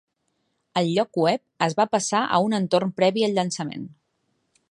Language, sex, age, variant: Catalan, female, 19-29, Central